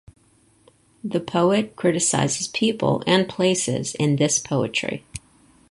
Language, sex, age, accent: English, female, 60-69, United States English